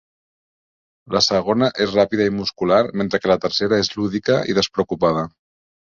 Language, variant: Catalan, Central